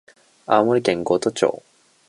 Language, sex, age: Japanese, male, under 19